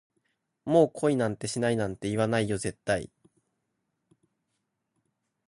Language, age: Japanese, under 19